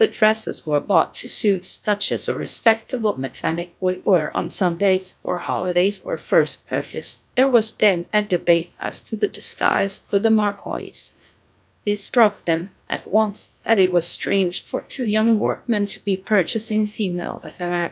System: TTS, GlowTTS